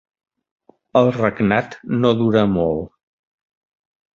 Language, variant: Catalan, Central